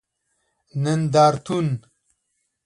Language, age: Pashto, 40-49